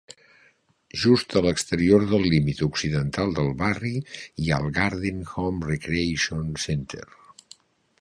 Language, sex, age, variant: Catalan, male, 60-69, Central